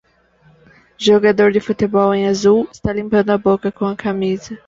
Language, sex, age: Portuguese, female, 19-29